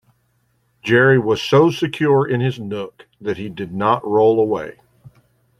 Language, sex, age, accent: English, male, 40-49, United States English